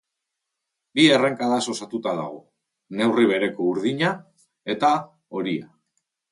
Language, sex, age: Basque, male, 40-49